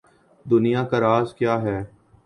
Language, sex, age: Urdu, male, 19-29